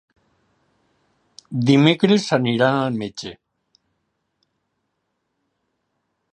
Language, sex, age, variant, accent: Catalan, male, 50-59, Valencià central, valencià